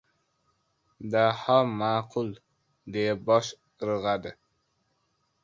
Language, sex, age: Uzbek, male, under 19